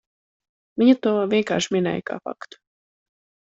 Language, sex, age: Latvian, female, under 19